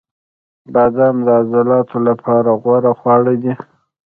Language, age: Pashto, 19-29